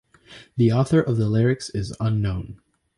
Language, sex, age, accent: English, male, under 19, United States English